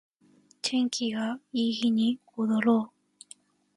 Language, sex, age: Japanese, female, 19-29